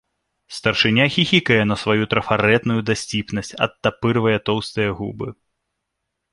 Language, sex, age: Belarusian, male, 30-39